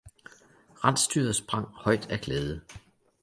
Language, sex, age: Danish, male, 40-49